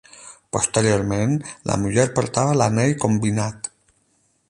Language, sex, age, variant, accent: Catalan, male, 40-49, Alacantí, Barcelona